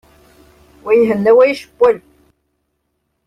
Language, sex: Kabyle, female